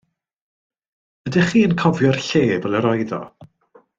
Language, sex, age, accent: Welsh, male, 30-39, Y Deyrnas Unedig Cymraeg